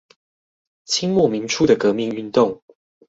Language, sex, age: Chinese, male, 19-29